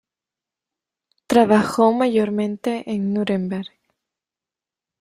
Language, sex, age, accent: Spanish, female, 19-29, América central